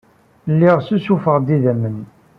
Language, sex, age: Kabyle, male, 40-49